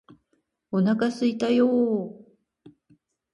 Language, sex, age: Japanese, female, 60-69